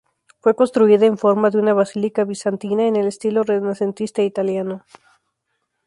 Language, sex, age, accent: Spanish, female, 19-29, México